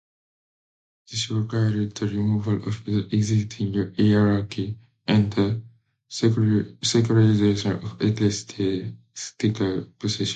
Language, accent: English, Welsh English